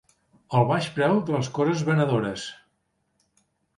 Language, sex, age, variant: Catalan, male, 50-59, Central